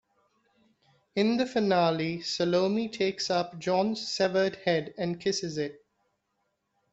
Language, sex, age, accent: English, male, 19-29, India and South Asia (India, Pakistan, Sri Lanka)